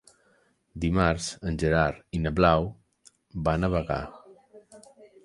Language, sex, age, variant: Catalan, male, 40-49, Central